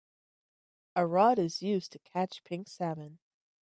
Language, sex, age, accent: English, female, 30-39, Canadian English